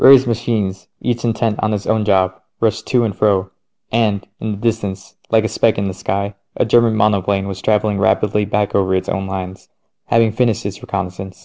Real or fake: real